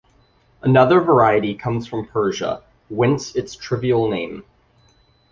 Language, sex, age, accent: English, male, 19-29, United States English